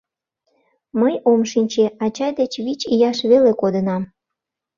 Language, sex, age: Mari, female, 19-29